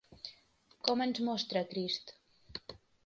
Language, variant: Catalan, Central